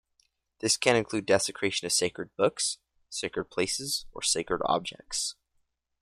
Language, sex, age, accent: English, male, under 19, United States English